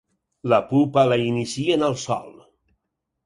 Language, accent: Catalan, valencià